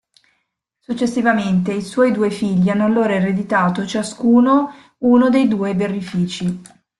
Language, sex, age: Italian, female, 40-49